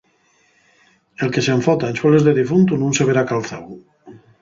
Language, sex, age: Asturian, male, 50-59